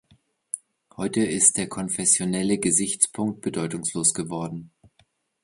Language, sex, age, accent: German, male, 40-49, Deutschland Deutsch